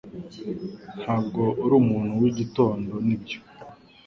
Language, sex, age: Kinyarwanda, male, 19-29